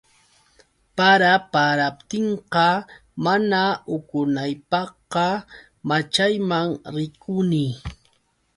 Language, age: Yauyos Quechua, 30-39